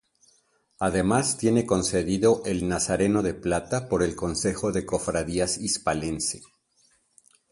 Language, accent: Spanish, México